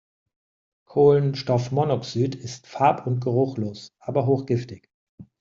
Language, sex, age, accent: German, male, 40-49, Deutschland Deutsch